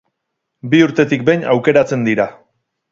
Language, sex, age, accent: Basque, male, 30-39, Erdialdekoa edo Nafarra (Gipuzkoa, Nafarroa)